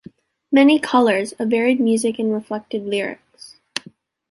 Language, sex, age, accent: English, female, 19-29, United States English